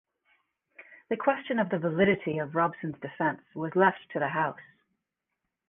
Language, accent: English, United States English